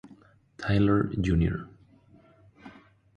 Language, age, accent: Spanish, 30-39, Rioplatense: Argentina, Uruguay, este de Bolivia, Paraguay